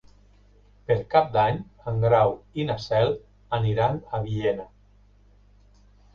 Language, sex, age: Catalan, male, 60-69